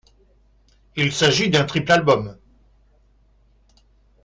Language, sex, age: French, male, 60-69